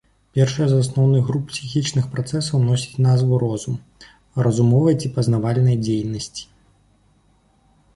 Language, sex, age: Belarusian, male, 19-29